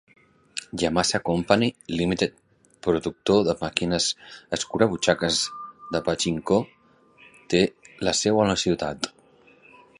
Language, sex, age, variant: Catalan, male, 40-49, Central